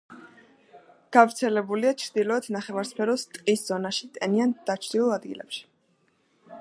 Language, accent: Georgian, მშვიდი